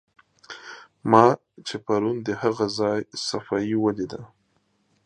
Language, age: Pashto, 30-39